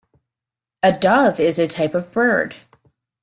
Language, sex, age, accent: English, female, 19-29, United States English